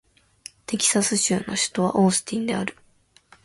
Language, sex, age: Japanese, female, under 19